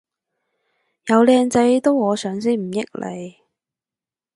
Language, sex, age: Cantonese, female, 19-29